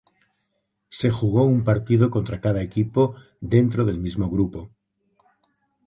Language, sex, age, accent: Spanish, male, 50-59, España: Norte peninsular (Asturias, Castilla y León, Cantabria, País Vasco, Navarra, Aragón, La Rioja, Guadalajara, Cuenca)